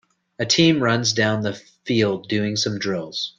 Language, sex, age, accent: English, male, 40-49, United States English